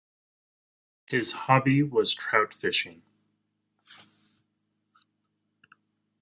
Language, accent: English, United States English